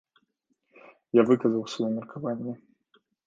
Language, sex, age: Belarusian, male, 19-29